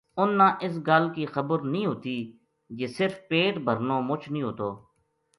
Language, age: Gujari, 40-49